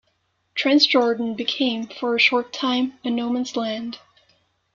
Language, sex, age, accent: English, female, 19-29, United States English